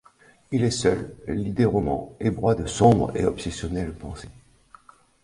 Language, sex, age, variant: French, male, 60-69, Français de métropole